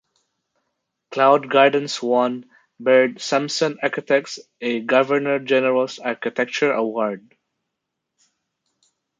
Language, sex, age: English, male, 30-39